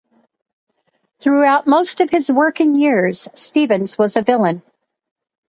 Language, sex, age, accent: English, female, 60-69, United States English